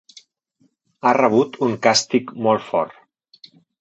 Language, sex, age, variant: Catalan, male, 40-49, Central